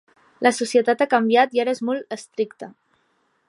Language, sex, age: Catalan, female, 19-29